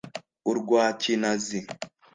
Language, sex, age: Kinyarwanda, male, under 19